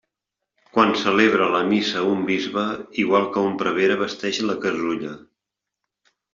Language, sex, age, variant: Catalan, male, 50-59, Central